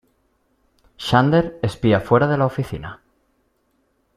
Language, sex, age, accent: Spanish, male, 30-39, España: Norte peninsular (Asturias, Castilla y León, Cantabria, País Vasco, Navarra, Aragón, La Rioja, Guadalajara, Cuenca)